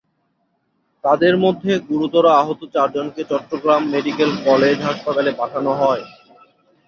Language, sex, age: Bengali, male, 19-29